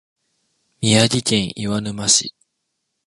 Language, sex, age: Japanese, male, 19-29